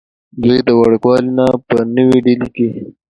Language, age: Pashto, 19-29